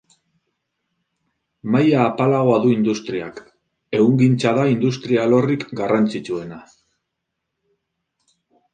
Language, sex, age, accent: Basque, male, 30-39, Mendebalekoa (Araba, Bizkaia, Gipuzkoako mendebaleko herri batzuk)